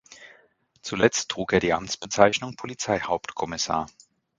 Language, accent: German, Deutschland Deutsch